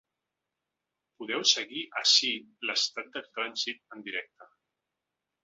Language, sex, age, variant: Catalan, male, 40-49, Central